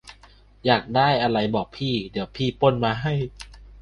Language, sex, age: Thai, male, 19-29